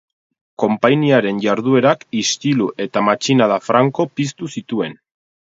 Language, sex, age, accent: Basque, male, 30-39, Erdialdekoa edo Nafarra (Gipuzkoa, Nafarroa)